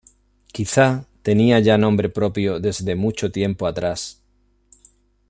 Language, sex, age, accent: Spanish, male, 50-59, España: Sur peninsular (Andalucia, Extremadura, Murcia)